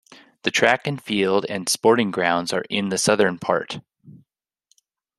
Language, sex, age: English, male, 19-29